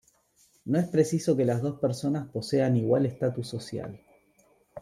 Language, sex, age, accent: Spanish, male, 30-39, Rioplatense: Argentina, Uruguay, este de Bolivia, Paraguay